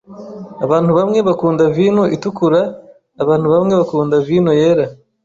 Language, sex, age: Kinyarwanda, male, 30-39